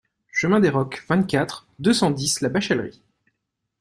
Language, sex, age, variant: French, male, 30-39, Français de métropole